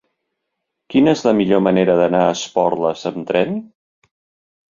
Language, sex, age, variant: Catalan, male, 50-59, Central